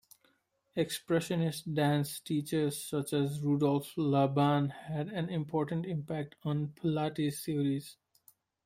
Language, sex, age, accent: English, male, 19-29, India and South Asia (India, Pakistan, Sri Lanka)